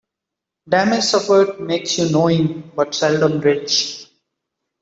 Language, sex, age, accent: English, male, 19-29, India and South Asia (India, Pakistan, Sri Lanka)